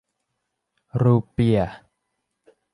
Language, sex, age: Thai, male, 19-29